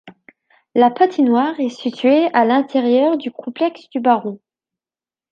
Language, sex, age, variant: French, female, 19-29, Français de métropole